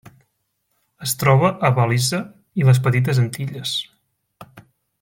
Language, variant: Catalan, Central